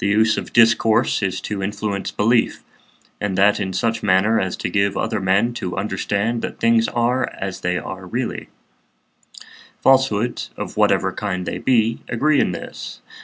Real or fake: real